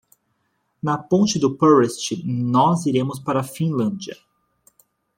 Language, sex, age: Portuguese, male, 19-29